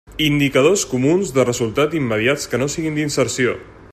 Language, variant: Catalan, Central